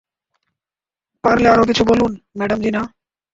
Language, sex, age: Bengali, male, 19-29